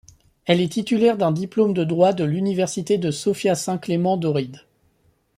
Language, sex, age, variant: French, male, 30-39, Français de métropole